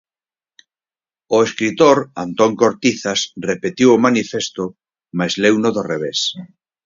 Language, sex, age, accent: Galician, male, 50-59, Normativo (estándar)